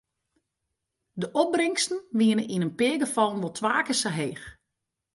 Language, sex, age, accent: Western Frisian, female, 30-39, Wâldfrysk